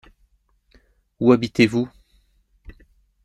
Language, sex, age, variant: French, male, 40-49, Français de métropole